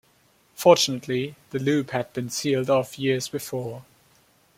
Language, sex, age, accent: English, male, 19-29, England English